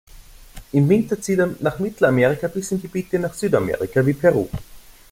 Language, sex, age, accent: German, male, 19-29, Österreichisches Deutsch